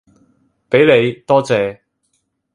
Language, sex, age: Cantonese, male, 30-39